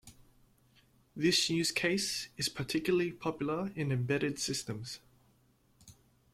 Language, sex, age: English, male, 19-29